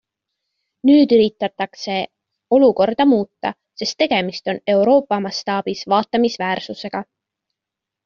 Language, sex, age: Estonian, female, 19-29